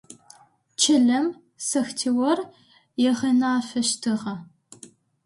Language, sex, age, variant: Adyghe, female, under 19, Адыгабзэ (Кирил, пстэумэ зэдыряе)